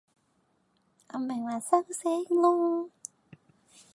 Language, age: Cantonese, 19-29